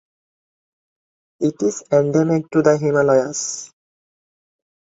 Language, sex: English, male